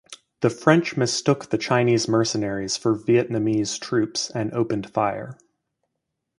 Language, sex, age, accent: English, male, 30-39, United States English